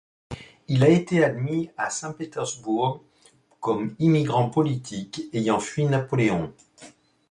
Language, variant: French, Français de métropole